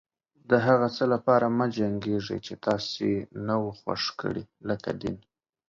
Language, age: Pashto, 30-39